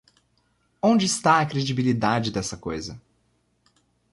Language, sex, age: Portuguese, male, 19-29